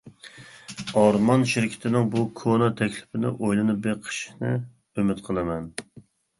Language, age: Uyghur, 40-49